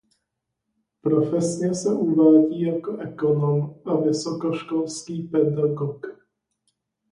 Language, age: Czech, 30-39